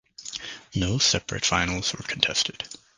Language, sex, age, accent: English, male, 19-29, United States English